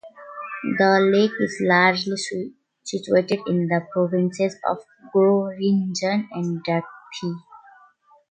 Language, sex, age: English, female, 19-29